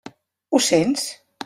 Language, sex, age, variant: Catalan, female, 50-59, Central